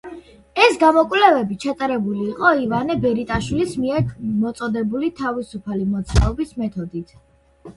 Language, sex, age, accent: Georgian, female, under 19, მშვიდი